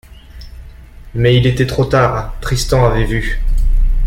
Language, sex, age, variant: French, male, under 19, Français de métropole